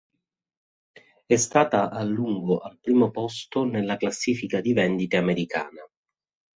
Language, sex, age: Italian, male, 40-49